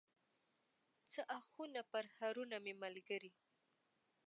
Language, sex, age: Pashto, female, 19-29